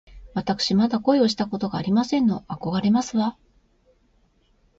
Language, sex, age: Japanese, female, 50-59